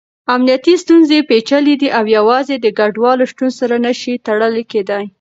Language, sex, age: Pashto, female, under 19